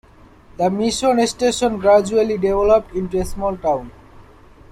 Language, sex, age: English, male, 19-29